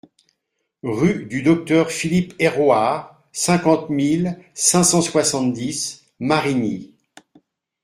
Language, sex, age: French, male, 60-69